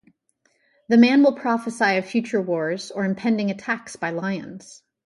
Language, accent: English, United States English